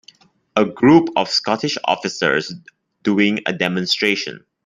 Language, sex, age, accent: English, male, 19-29, Malaysian English